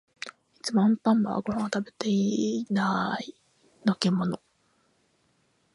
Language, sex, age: Japanese, female, 19-29